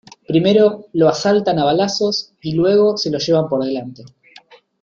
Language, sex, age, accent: Spanish, male, 40-49, Rioplatense: Argentina, Uruguay, este de Bolivia, Paraguay